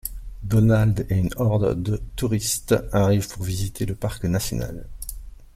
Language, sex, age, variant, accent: French, male, 30-39, Français d'Europe, Français de Belgique